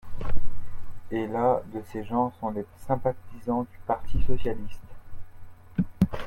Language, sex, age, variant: French, male, 19-29, Français de métropole